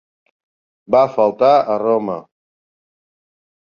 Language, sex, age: Catalan, male, 30-39